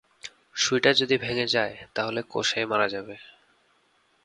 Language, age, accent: Bengali, 19-29, প্রমিত